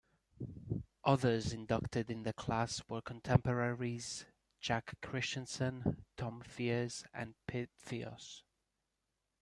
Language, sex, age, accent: English, male, 19-29, England English